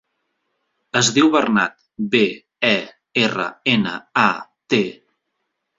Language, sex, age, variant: Catalan, male, 30-39, Central